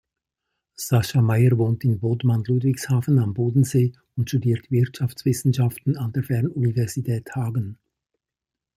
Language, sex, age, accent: German, male, 70-79, Schweizerdeutsch